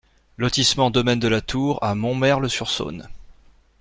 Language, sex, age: French, male, 40-49